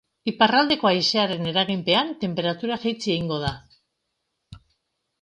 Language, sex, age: Basque, female, 50-59